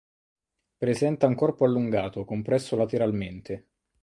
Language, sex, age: Italian, male, 30-39